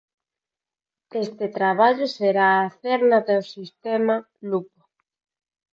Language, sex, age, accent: Galician, female, 30-39, Neofalante